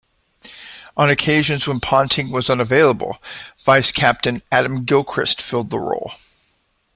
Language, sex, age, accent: English, male, 40-49, United States English